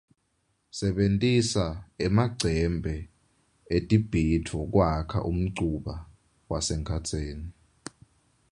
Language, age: Swati, 19-29